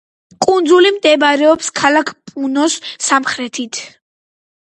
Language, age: Georgian, 19-29